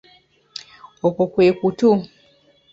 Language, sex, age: Ganda, female, 30-39